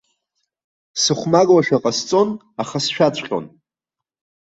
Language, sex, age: Abkhazian, male, 40-49